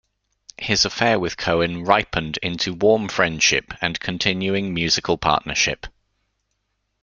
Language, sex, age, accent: English, male, 40-49, England English